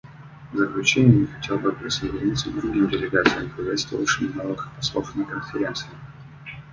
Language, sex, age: Russian, male, 30-39